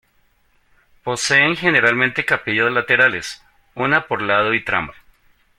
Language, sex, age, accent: Spanish, male, 40-49, Andino-Pacífico: Colombia, Perú, Ecuador, oeste de Bolivia y Venezuela andina